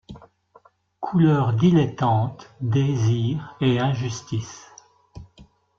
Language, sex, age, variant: French, male, 60-69, Français de métropole